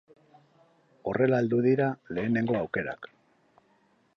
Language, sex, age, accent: Basque, male, 50-59, Mendebalekoa (Araba, Bizkaia, Gipuzkoako mendebaleko herri batzuk)